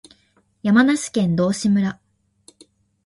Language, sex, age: Japanese, female, 19-29